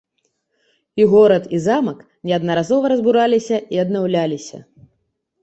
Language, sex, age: Belarusian, female, 30-39